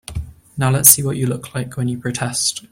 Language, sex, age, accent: English, male, 19-29, England English